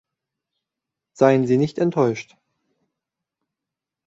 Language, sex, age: German, male, 19-29